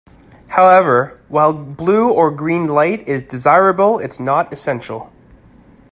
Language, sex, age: English, male, 19-29